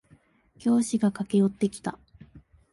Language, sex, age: Japanese, female, 19-29